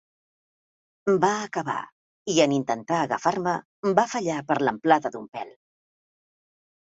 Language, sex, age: Catalan, female, 50-59